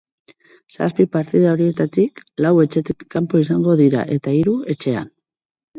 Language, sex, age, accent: Basque, female, 40-49, Mendebalekoa (Araba, Bizkaia, Gipuzkoako mendebaleko herri batzuk)